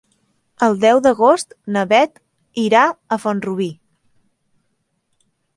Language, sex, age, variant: Catalan, female, 19-29, Central